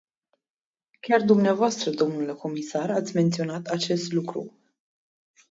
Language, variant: Romanian, Romanian-Romania